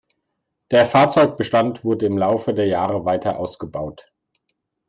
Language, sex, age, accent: German, male, 40-49, Deutschland Deutsch